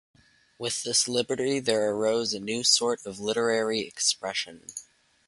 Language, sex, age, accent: English, male, under 19, Canadian English